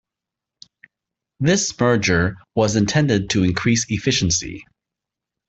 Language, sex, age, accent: English, male, 30-39, United States English